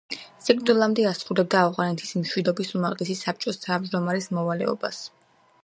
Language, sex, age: Georgian, female, 19-29